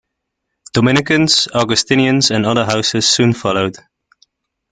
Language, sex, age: English, male, 19-29